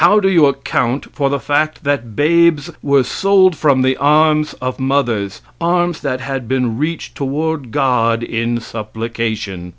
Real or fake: real